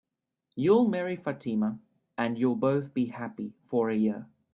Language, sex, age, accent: English, male, 19-29, Southern African (South Africa, Zimbabwe, Namibia)